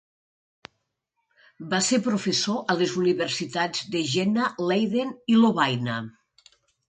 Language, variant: Catalan, Nord-Occidental